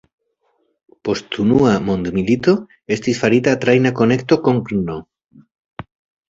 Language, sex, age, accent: Esperanto, male, 40-49, Internacia